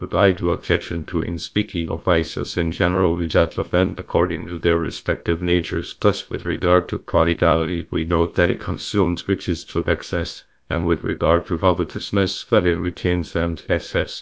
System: TTS, GlowTTS